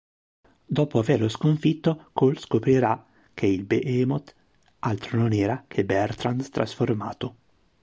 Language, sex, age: Italian, male, 30-39